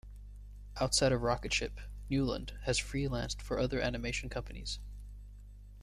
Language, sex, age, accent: English, male, 19-29, United States English